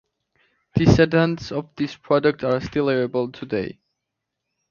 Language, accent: English, United States English